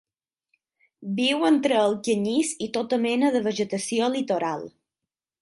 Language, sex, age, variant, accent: Catalan, female, 19-29, Balear, mallorquí